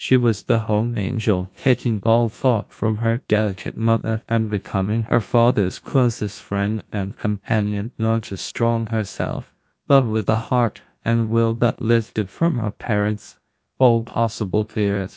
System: TTS, GlowTTS